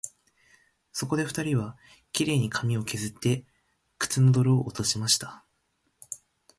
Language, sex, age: Japanese, male, 19-29